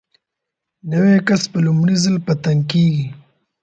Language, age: Pashto, 19-29